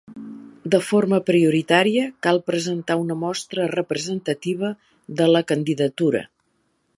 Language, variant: Catalan, Central